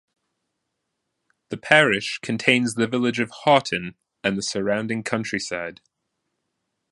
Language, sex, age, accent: English, male, 30-39, United States English